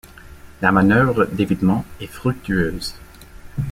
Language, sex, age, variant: French, male, 19-29, Français de métropole